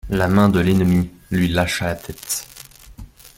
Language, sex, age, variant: French, male, 19-29, Français de métropole